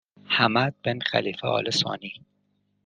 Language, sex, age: Persian, male, 50-59